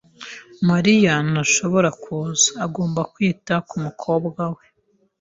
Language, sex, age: Kinyarwanda, female, 19-29